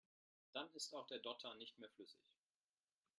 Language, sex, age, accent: German, male, 30-39, Deutschland Deutsch